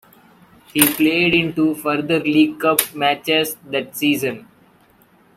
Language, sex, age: English, male, 19-29